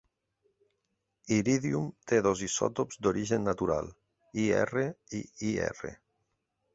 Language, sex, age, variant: Catalan, male, 40-49, Nord-Occidental